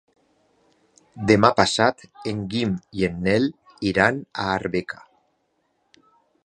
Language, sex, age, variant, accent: Catalan, male, 50-59, Valencià central, valencià